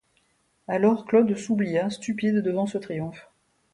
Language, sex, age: French, female, 50-59